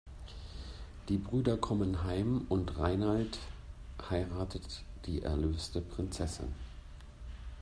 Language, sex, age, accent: German, male, 50-59, Deutschland Deutsch